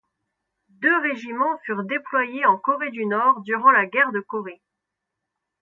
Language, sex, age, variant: French, female, 19-29, Français de métropole